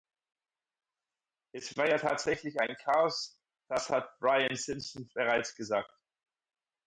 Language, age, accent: German, 30-39, Deutschland Deutsch